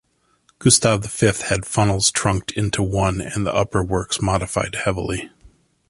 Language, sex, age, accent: English, male, 40-49, United States English